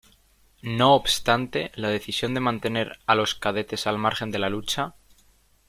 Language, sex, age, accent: Spanish, male, 19-29, España: Norte peninsular (Asturias, Castilla y León, Cantabria, País Vasco, Navarra, Aragón, La Rioja, Guadalajara, Cuenca)